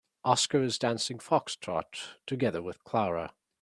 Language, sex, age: English, male, 19-29